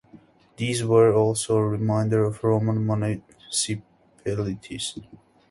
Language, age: English, 19-29